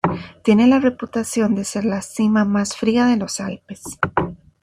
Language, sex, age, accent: Spanish, female, 30-39, América central